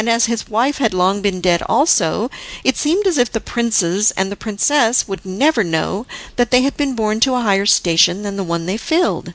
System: none